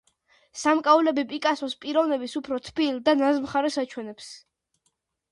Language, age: Georgian, under 19